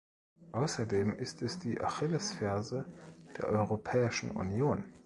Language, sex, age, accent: German, male, 30-39, Deutschland Deutsch